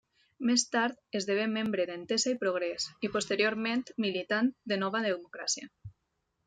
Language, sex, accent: Catalan, female, valencià